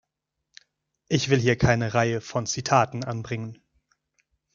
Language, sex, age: German, male, 30-39